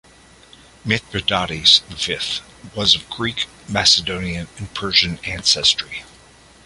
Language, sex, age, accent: English, male, 50-59, United States English